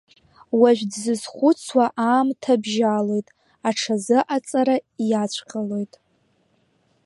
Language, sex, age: Abkhazian, female, under 19